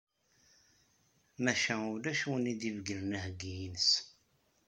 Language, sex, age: Kabyle, male, 60-69